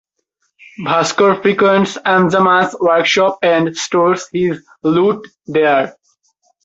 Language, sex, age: English, male, 19-29